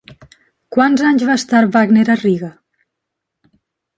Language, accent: Catalan, valencià